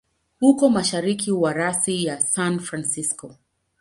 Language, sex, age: Swahili, female, 30-39